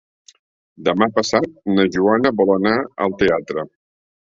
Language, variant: Catalan, Central